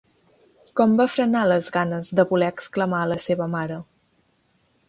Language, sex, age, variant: Catalan, female, 19-29, Central